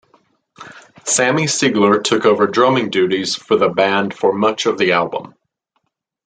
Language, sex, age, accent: English, male, 50-59, United States English